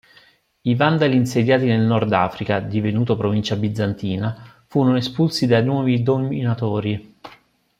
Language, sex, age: Italian, male, 40-49